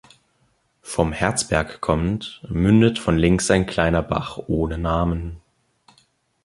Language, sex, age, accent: German, male, 19-29, Deutschland Deutsch